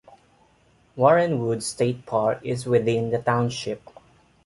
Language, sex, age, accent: English, male, 19-29, Filipino